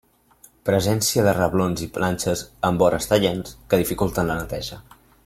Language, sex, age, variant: Catalan, male, under 19, Central